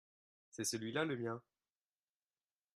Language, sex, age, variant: French, male, 19-29, Français de métropole